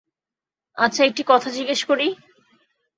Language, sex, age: Bengali, female, 19-29